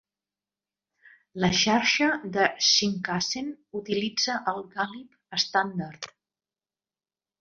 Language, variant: Catalan, Central